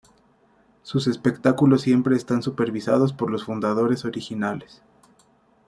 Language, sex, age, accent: Spanish, male, 19-29, México